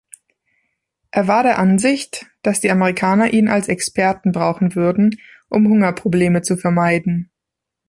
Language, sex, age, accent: German, female, 19-29, Deutschland Deutsch